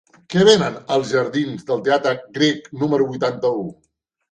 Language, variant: Catalan, Central